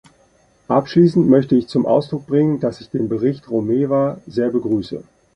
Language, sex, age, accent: German, male, 40-49, Deutschland Deutsch